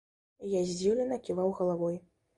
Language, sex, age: Belarusian, female, 19-29